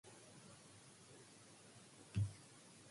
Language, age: English, 19-29